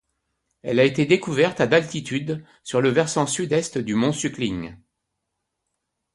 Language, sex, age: French, male, 60-69